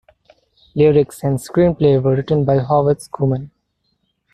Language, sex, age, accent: English, male, 19-29, India and South Asia (India, Pakistan, Sri Lanka)